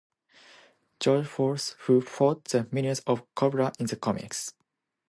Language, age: English, 19-29